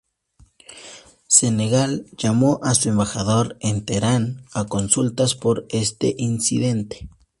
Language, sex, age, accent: Spanish, male, 19-29, México